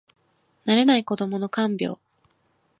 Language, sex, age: Japanese, female, 19-29